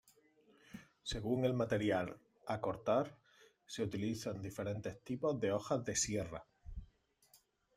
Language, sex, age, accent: Spanish, male, 30-39, España: Sur peninsular (Andalucia, Extremadura, Murcia)